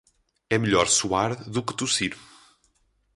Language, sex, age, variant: Portuguese, male, 19-29, Portuguese (Portugal)